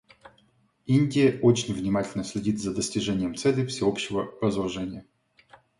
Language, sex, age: Russian, male, 40-49